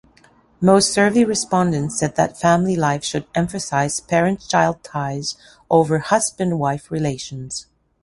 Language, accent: English, Canadian English